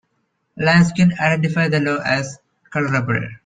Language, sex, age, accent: English, male, under 19, India and South Asia (India, Pakistan, Sri Lanka)